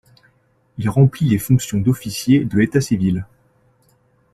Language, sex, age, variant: French, male, 19-29, Français de métropole